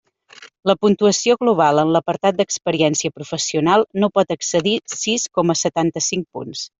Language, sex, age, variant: Catalan, female, 30-39, Central